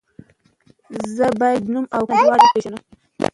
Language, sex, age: Pashto, female, 19-29